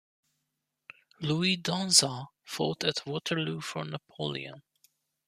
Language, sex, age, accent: English, male, 30-39, United States English